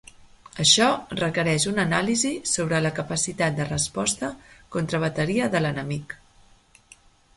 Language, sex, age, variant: Catalan, female, 30-39, Central